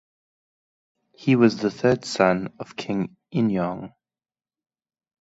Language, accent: English, Southern African (South Africa, Zimbabwe, Namibia)